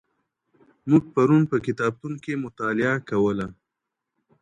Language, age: Pashto, 30-39